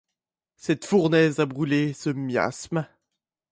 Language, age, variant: French, 19-29, Français de métropole